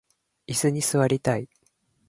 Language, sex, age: Japanese, male, 19-29